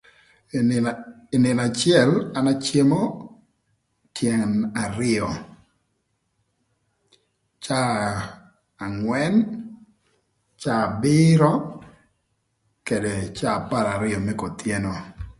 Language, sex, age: Thur, male, 30-39